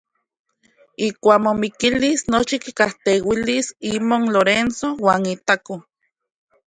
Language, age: Central Puebla Nahuatl, 30-39